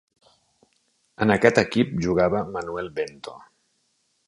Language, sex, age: Catalan, male, 50-59